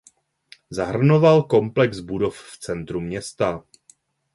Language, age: Czech, 30-39